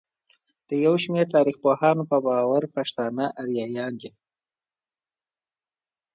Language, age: Pashto, 30-39